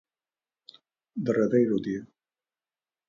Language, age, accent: Galician, 50-59, Central (gheada)